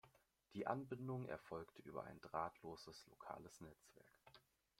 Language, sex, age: German, male, under 19